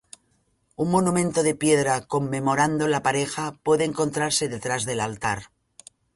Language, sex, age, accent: Spanish, female, 50-59, España: Norte peninsular (Asturias, Castilla y León, Cantabria, País Vasco, Navarra, Aragón, La Rioja, Guadalajara, Cuenca)